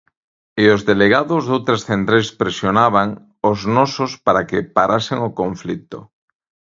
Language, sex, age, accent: Galician, male, 40-49, Normativo (estándar)